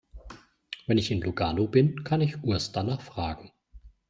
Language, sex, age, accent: German, male, 40-49, Deutschland Deutsch